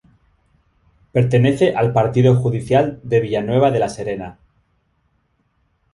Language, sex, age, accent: Spanish, male, 30-39, España: Norte peninsular (Asturias, Castilla y León, Cantabria, País Vasco, Navarra, Aragón, La Rioja, Guadalajara, Cuenca)